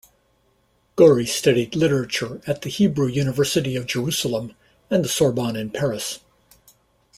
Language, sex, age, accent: English, male, 60-69, United States English